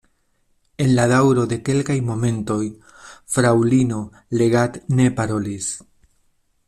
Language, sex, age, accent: Esperanto, male, 40-49, Internacia